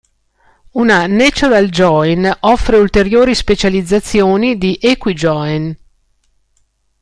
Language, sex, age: Italian, female, 60-69